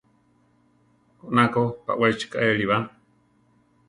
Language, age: Central Tarahumara, 30-39